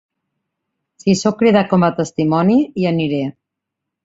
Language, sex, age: Catalan, female, 40-49